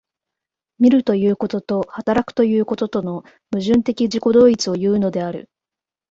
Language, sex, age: Japanese, female, 19-29